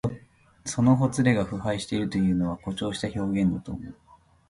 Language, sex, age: Japanese, male, 30-39